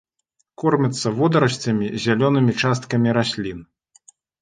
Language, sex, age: Belarusian, male, 40-49